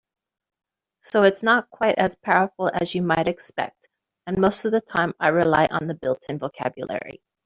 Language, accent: English, United States English